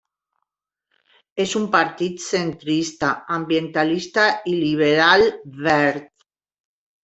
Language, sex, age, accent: Catalan, female, 60-69, valencià